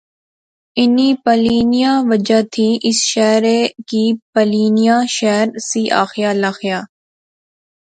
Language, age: Pahari-Potwari, 19-29